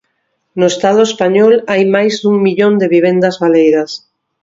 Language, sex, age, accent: Galician, female, 50-59, Oriental (común en zona oriental)